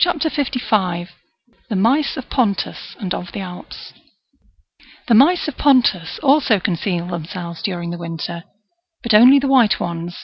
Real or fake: real